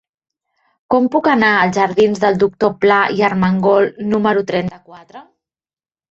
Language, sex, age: Catalan, female, 30-39